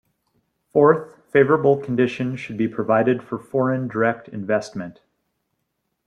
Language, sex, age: English, male, 30-39